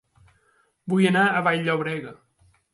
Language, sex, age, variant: Catalan, male, 30-39, Balear